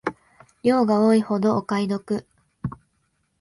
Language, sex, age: Japanese, female, 19-29